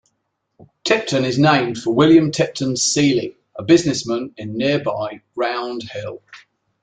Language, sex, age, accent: English, male, 50-59, England English